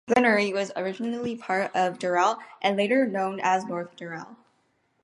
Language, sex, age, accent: English, female, under 19, United States English